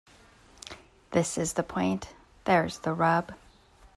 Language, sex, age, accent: English, female, 40-49, United States English